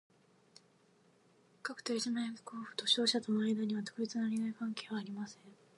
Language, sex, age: Japanese, female, 19-29